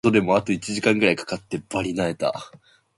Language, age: English, 19-29